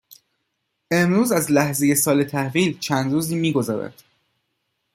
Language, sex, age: Persian, male, 19-29